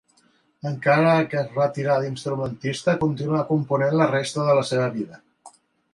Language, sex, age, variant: Catalan, male, 40-49, Central